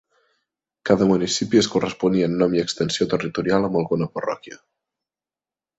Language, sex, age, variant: Catalan, male, 19-29, Central